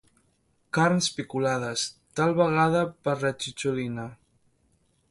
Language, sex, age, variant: Catalan, male, 19-29, Central